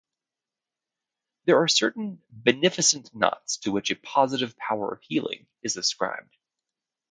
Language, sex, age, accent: English, male, 40-49, United States English